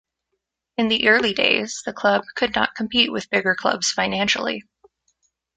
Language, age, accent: English, 19-29, United States English